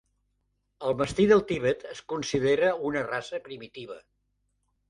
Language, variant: Catalan, Central